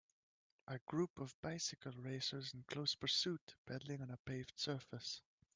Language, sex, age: English, male, 19-29